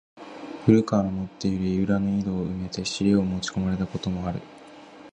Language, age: Japanese, 19-29